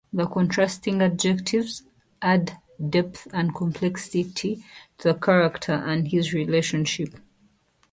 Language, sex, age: English, female, 30-39